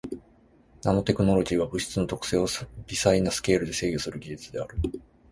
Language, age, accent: Japanese, 30-39, 関西